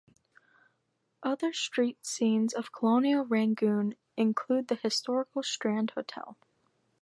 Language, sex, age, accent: English, female, under 19, United States English